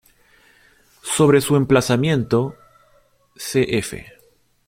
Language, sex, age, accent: Spanish, male, 30-39, Andino-Pacífico: Colombia, Perú, Ecuador, oeste de Bolivia y Venezuela andina